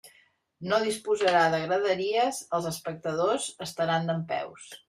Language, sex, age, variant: Catalan, female, 50-59, Central